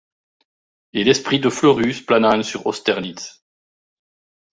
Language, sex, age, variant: French, male, 60-69, Français de métropole